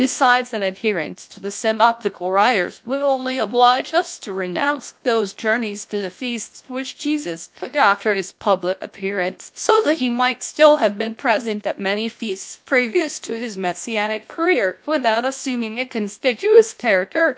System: TTS, GlowTTS